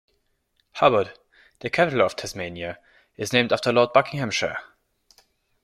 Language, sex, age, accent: English, male, 19-29, England English